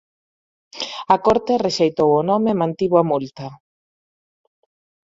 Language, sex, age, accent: Galician, female, 30-39, Normativo (estándar)